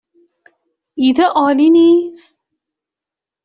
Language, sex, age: Persian, female, 19-29